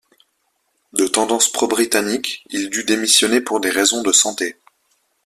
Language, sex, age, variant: French, male, 19-29, Français de métropole